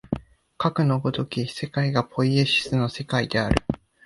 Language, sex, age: Japanese, male, 19-29